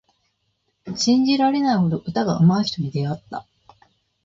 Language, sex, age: Japanese, female, 50-59